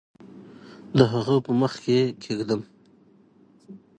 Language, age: Pashto, 19-29